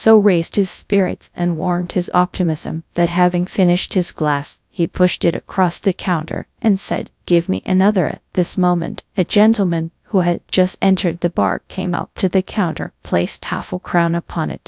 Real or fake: fake